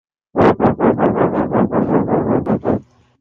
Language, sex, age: French, male, 19-29